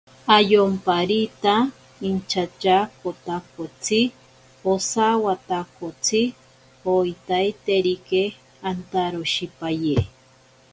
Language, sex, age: Ashéninka Perené, female, 40-49